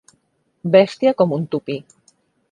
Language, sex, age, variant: Catalan, female, 50-59, Central